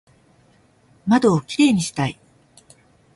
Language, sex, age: Japanese, female, 60-69